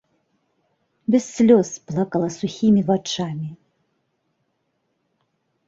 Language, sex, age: Belarusian, female, 40-49